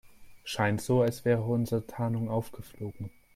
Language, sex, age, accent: German, male, under 19, Deutschland Deutsch